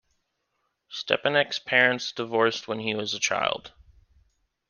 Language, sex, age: English, male, 19-29